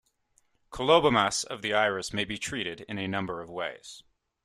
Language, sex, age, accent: English, male, 19-29, Canadian English